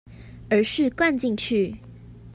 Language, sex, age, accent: Chinese, female, 19-29, 出生地：臺北市